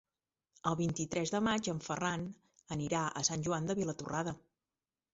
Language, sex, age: Catalan, female, 40-49